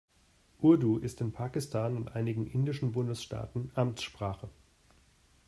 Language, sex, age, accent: German, male, 30-39, Deutschland Deutsch